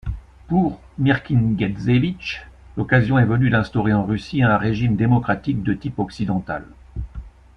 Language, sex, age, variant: French, male, 60-69, Français de métropole